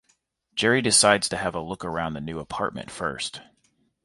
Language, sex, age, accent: English, male, 30-39, United States English